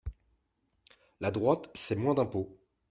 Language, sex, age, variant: French, male, 50-59, Français de métropole